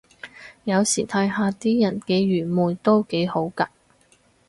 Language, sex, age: Cantonese, female, 30-39